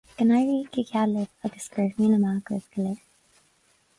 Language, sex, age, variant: Irish, female, 19-29, Gaeilge na Mumhan